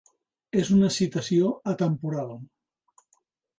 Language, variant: Catalan, Central